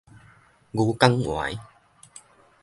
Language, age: Min Nan Chinese, 19-29